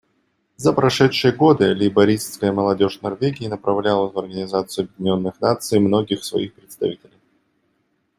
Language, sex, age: Russian, male, 19-29